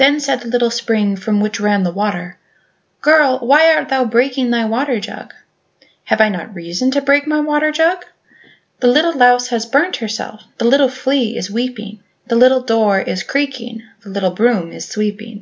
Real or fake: real